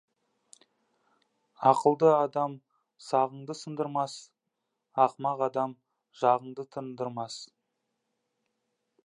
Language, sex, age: Kazakh, male, 19-29